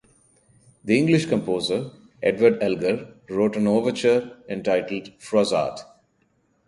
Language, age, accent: English, 30-39, India and South Asia (India, Pakistan, Sri Lanka)